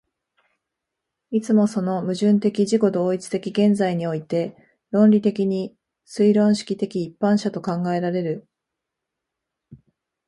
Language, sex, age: Japanese, female, 30-39